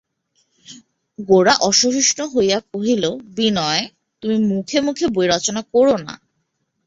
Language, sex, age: Bengali, female, 19-29